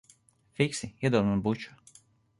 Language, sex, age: Latvian, male, 30-39